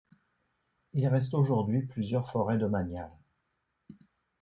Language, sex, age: French, male, 40-49